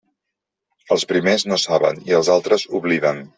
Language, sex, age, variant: Catalan, male, 50-59, Central